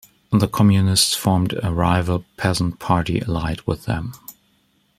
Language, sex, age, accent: English, male, 40-49, United States English